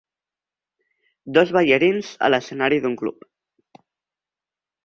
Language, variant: Catalan, Central